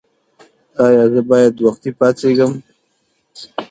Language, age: Pashto, 30-39